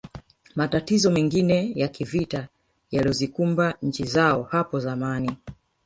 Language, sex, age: Swahili, female, 40-49